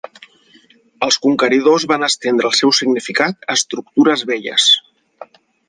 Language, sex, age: Catalan, male, 40-49